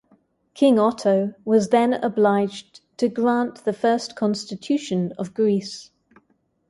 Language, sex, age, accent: English, female, 30-39, England English